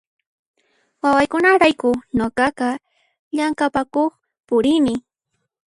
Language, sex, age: Puno Quechua, female, 19-29